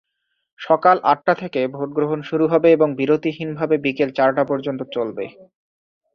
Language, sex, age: Bengali, male, 19-29